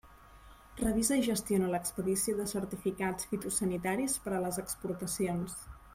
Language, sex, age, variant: Catalan, female, 30-39, Central